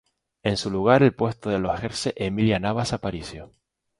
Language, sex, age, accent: Spanish, male, 19-29, España: Islas Canarias